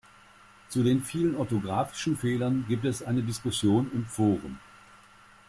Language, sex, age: German, male, 60-69